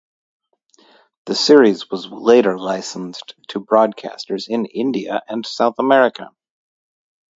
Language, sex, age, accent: English, male, 30-39, United States English